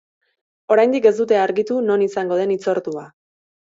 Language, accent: Basque, Erdialdekoa edo Nafarra (Gipuzkoa, Nafarroa)